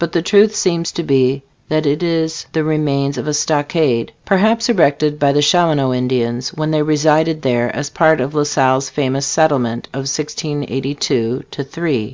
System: none